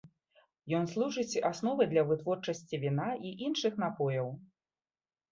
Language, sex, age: Belarusian, female, 30-39